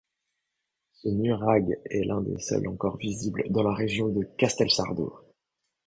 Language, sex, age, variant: French, male, 30-39, Français de métropole